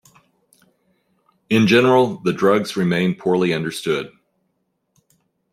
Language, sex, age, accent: English, male, 50-59, United States English